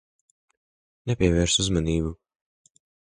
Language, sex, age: Latvian, male, 19-29